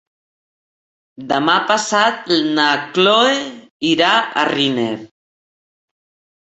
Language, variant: Catalan, Central